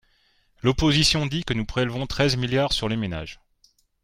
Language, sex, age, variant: French, male, 40-49, Français de métropole